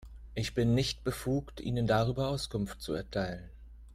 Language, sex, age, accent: German, male, 30-39, Deutschland Deutsch